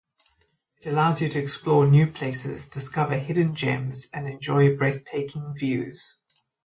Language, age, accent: English, 30-39, Southern African (South Africa, Zimbabwe, Namibia)